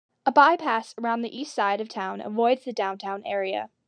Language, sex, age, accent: English, female, under 19, United States English